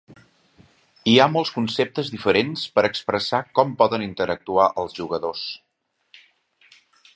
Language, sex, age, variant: Catalan, male, 50-59, Central